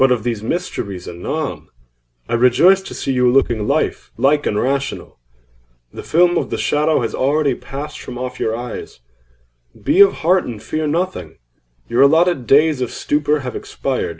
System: none